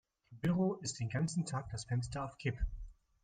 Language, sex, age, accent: German, male, 40-49, Deutschland Deutsch